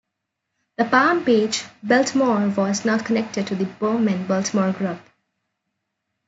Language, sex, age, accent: English, female, 19-29, India and South Asia (India, Pakistan, Sri Lanka)